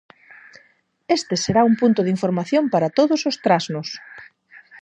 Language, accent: Galician, Normativo (estándar)